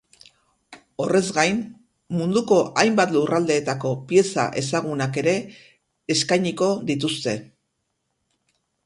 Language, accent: Basque, Erdialdekoa edo Nafarra (Gipuzkoa, Nafarroa)